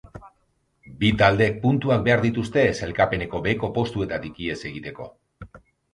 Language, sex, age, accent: Basque, male, 40-49, Mendebalekoa (Araba, Bizkaia, Gipuzkoako mendebaleko herri batzuk)